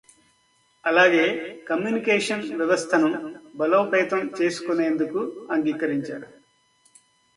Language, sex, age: Telugu, male, 60-69